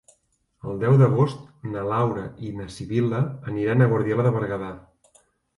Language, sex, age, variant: Catalan, male, 40-49, Central